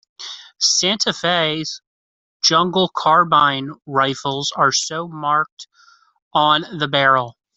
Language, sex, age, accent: English, male, 19-29, United States English